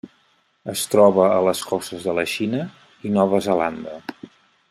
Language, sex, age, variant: Catalan, male, 50-59, Central